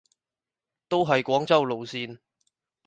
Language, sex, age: Cantonese, male, 19-29